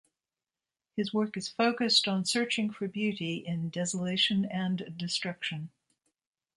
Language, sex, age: English, female, 60-69